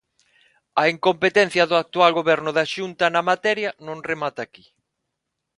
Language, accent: Galician, Normativo (estándar); Neofalante